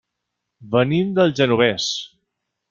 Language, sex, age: Catalan, male, 40-49